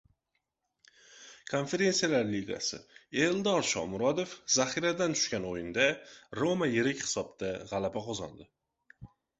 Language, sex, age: Uzbek, male, 19-29